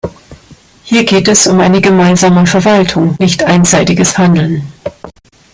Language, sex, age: German, female, 50-59